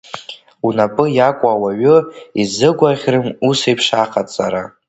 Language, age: Abkhazian, under 19